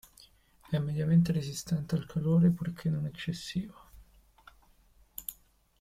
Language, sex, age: Italian, male, 19-29